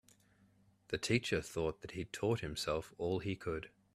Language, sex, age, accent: English, male, 30-39, Australian English